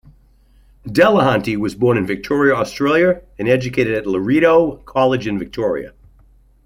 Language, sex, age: English, male, 40-49